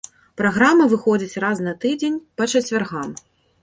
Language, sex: Belarusian, female